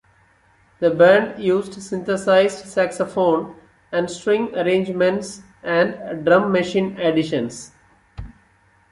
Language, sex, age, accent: English, male, 30-39, India and South Asia (India, Pakistan, Sri Lanka)